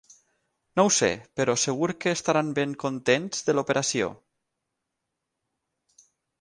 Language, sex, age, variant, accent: Catalan, male, 30-39, Valencià meridional, central; valencià